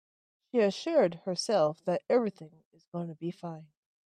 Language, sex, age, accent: English, female, 30-39, Canadian English